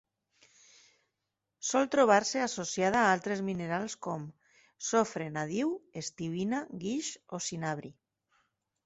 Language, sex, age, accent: Catalan, female, 40-49, valencià; Tortosí